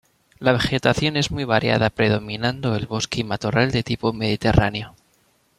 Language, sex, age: Spanish, male, 19-29